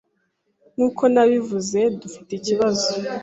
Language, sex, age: Kinyarwanda, female, 19-29